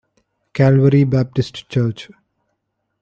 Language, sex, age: English, male, 19-29